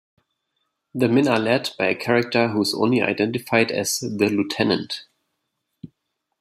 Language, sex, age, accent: English, male, 19-29, United States English